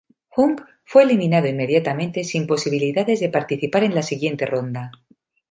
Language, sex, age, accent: Spanish, female, 40-49, España: Norte peninsular (Asturias, Castilla y León, Cantabria, País Vasco, Navarra, Aragón, La Rioja, Guadalajara, Cuenca)